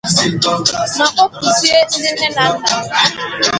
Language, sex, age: Igbo, female, 19-29